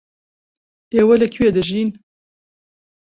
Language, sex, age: Central Kurdish, female, 50-59